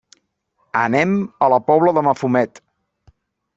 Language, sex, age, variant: Catalan, male, 40-49, Central